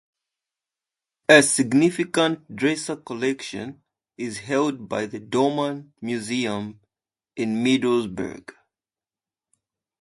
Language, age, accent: English, 19-29, United States English; England English